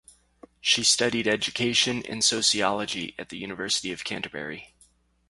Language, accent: English, United States English